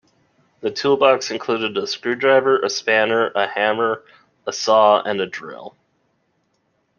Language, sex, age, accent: English, male, 30-39, United States English